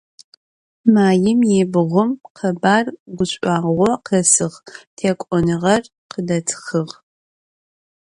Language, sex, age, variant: Adyghe, female, 19-29, Адыгабзэ (Кирил, пстэумэ зэдыряе)